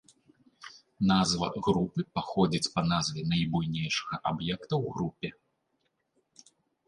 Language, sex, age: Belarusian, male, 30-39